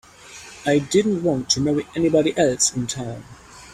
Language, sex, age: English, male, 19-29